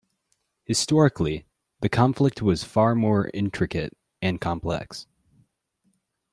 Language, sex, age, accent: English, male, 19-29, United States English